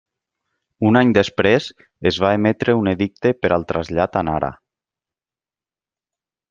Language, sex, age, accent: Catalan, male, 30-39, valencià